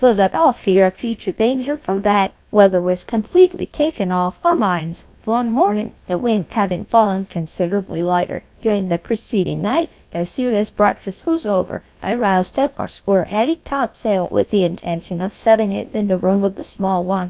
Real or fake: fake